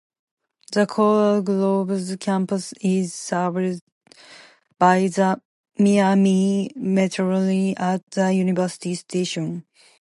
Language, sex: English, female